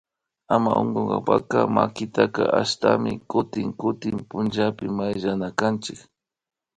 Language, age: Imbabura Highland Quichua, 30-39